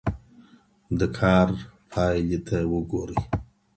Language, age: Pashto, 40-49